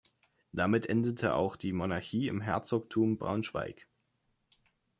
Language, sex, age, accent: German, male, 19-29, Deutschland Deutsch